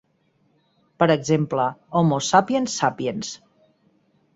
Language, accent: Catalan, Garrotxi